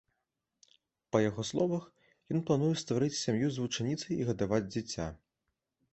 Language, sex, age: Belarusian, male, 19-29